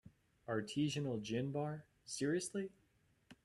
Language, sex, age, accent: English, male, 19-29, United States English